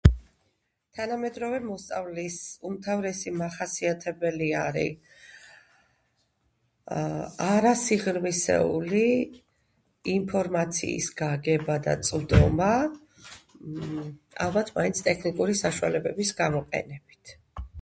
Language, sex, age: Georgian, female, 50-59